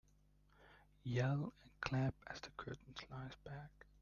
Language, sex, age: English, male, 19-29